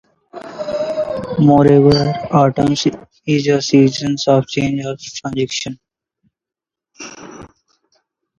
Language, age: English, 19-29